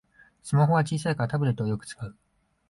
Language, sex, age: Japanese, male, 19-29